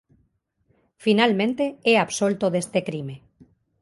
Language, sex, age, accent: Galician, female, 30-39, Normativo (estándar)